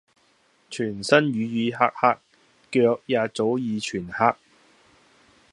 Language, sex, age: Cantonese, male, 30-39